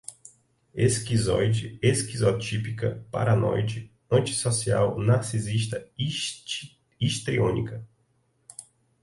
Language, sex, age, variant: Portuguese, male, 30-39, Portuguese (Brasil)